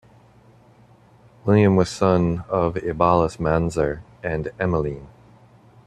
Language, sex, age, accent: English, male, 40-49, United States English